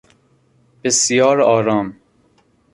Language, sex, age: Persian, male, 19-29